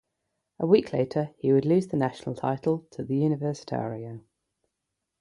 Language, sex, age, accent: English, female, 30-39, England English; yorkshire